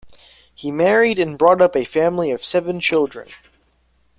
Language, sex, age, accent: English, male, under 19, United States English